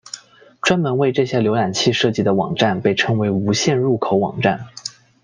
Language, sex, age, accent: Chinese, male, 19-29, 出生地：广东省